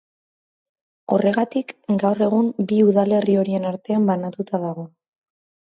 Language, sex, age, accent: Basque, female, 19-29, Mendebalekoa (Araba, Bizkaia, Gipuzkoako mendebaleko herri batzuk)